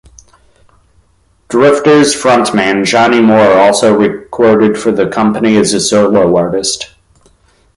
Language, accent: English, United States English